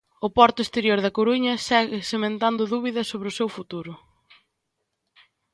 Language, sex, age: Galician, female, 19-29